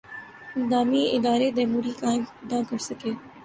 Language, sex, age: Urdu, female, 19-29